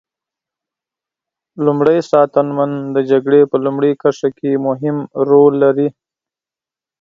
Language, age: Pashto, 30-39